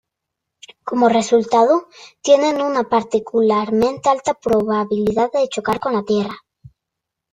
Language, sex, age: Spanish, female, under 19